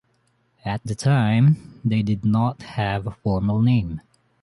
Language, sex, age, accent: English, male, 19-29, Filipino